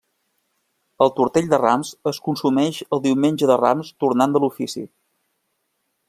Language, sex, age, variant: Catalan, male, 30-39, Central